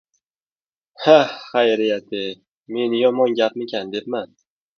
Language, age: Uzbek, 19-29